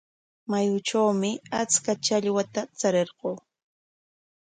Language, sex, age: Corongo Ancash Quechua, female, 30-39